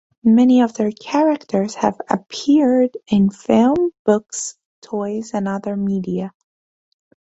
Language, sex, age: English, female, 19-29